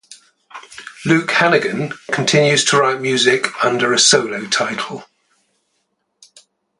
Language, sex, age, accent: English, male, 60-69, England English